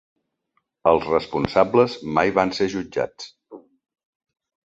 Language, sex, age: Catalan, male, 50-59